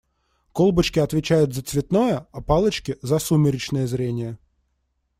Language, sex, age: Russian, male, 19-29